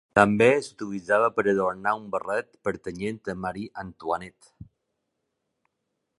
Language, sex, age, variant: Catalan, male, 40-49, Balear